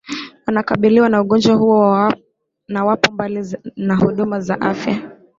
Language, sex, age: Swahili, female, 19-29